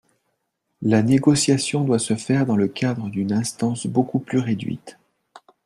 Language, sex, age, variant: French, male, 40-49, Français de métropole